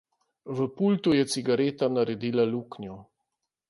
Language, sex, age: Slovenian, male, 60-69